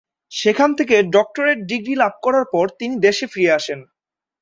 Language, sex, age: Bengali, male, 19-29